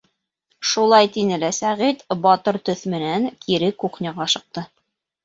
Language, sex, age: Bashkir, female, 40-49